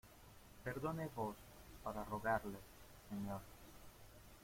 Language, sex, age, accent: Spanish, male, 30-39, Caribe: Cuba, Venezuela, Puerto Rico, República Dominicana, Panamá, Colombia caribeña, México caribeño, Costa del golfo de México